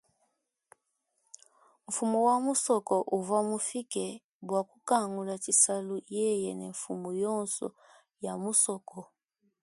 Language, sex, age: Luba-Lulua, female, 19-29